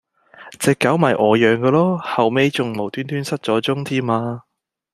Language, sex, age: Cantonese, male, 19-29